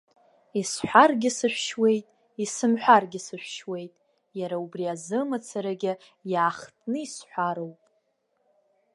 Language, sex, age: Abkhazian, female, 19-29